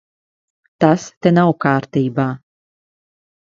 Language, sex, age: Latvian, female, 30-39